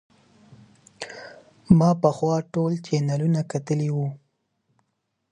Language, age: Pashto, 19-29